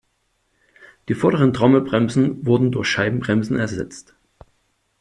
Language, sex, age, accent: German, male, 19-29, Deutschland Deutsch